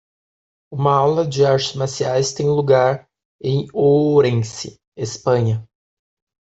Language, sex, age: Portuguese, female, 30-39